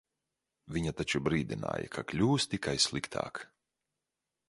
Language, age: Latvian, 30-39